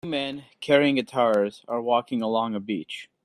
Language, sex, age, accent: English, male, 19-29, United States English